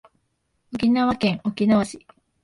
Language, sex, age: Japanese, female, 19-29